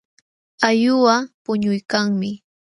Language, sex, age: Jauja Wanca Quechua, female, 19-29